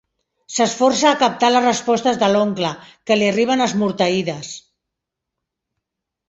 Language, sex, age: Catalan, female, 60-69